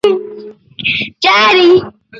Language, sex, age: English, female, under 19